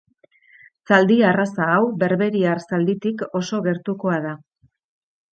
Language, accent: Basque, Erdialdekoa edo Nafarra (Gipuzkoa, Nafarroa)